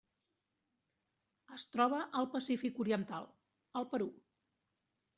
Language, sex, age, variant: Catalan, female, 40-49, Central